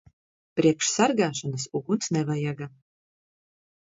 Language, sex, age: Latvian, female, 30-39